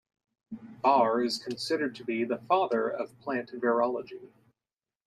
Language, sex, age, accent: English, male, 30-39, United States English